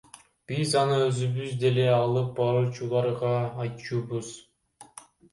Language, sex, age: Kyrgyz, male, under 19